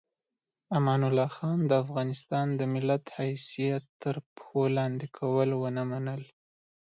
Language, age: Pashto, 19-29